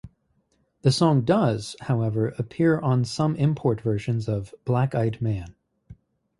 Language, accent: English, United States English